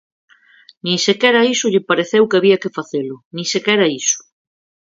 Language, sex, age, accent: Galician, female, 40-49, Oriental (común en zona oriental)